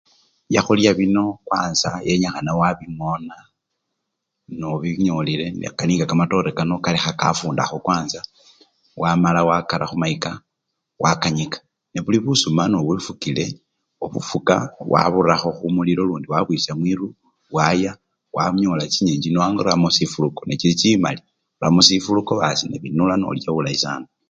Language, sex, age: Luyia, male, 60-69